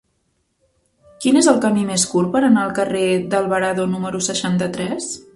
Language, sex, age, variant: Catalan, female, 19-29, Central